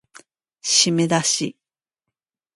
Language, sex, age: Japanese, female, 40-49